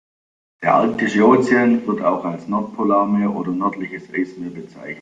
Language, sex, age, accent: German, male, 30-39, Deutschland Deutsch